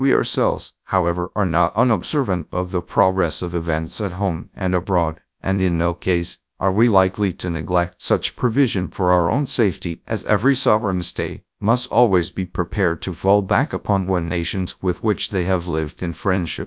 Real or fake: fake